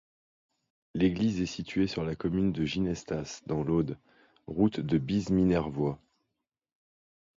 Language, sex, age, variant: French, male, 40-49, Français de métropole